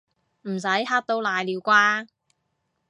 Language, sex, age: Cantonese, female, 19-29